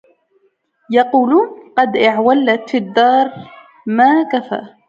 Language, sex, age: Arabic, female, 19-29